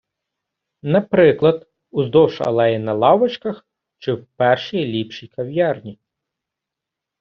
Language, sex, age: Ukrainian, male, 19-29